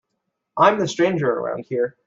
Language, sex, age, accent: English, male, 19-29, United States English